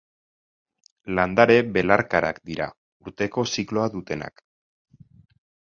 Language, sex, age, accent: Basque, male, 30-39, Mendebalekoa (Araba, Bizkaia, Gipuzkoako mendebaleko herri batzuk)